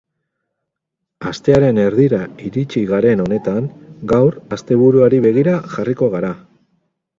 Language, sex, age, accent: Basque, male, 50-59, Mendebalekoa (Araba, Bizkaia, Gipuzkoako mendebaleko herri batzuk)